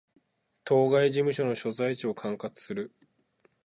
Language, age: Japanese, 30-39